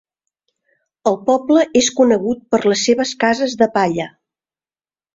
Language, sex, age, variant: Catalan, female, 40-49, Central